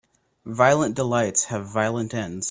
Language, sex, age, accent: English, male, 19-29, United States English